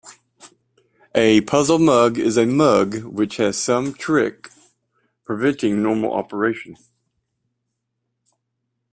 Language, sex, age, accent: English, male, 50-59, United States English